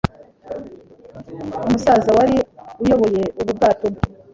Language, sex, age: Kinyarwanda, female, 40-49